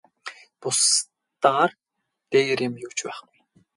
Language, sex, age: Mongolian, male, 19-29